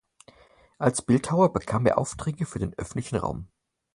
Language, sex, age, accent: German, male, 30-39, Deutschland Deutsch